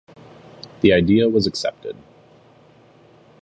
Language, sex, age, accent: English, male, 30-39, United States English